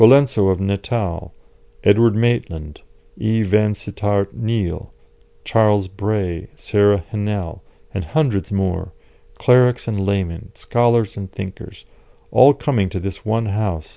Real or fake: real